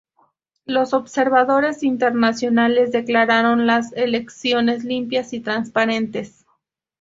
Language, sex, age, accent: Spanish, female, 30-39, México